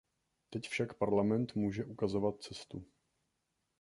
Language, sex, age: Czech, male, 19-29